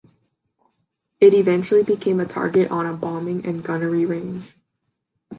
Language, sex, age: English, female, under 19